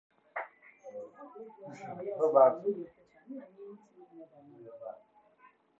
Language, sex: English, female